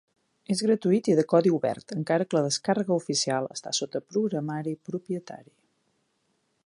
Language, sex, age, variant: Catalan, female, 40-49, Central